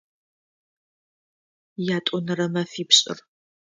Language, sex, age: Adyghe, female, 30-39